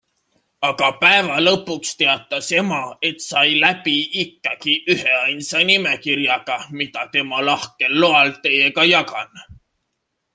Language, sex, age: Estonian, male, 19-29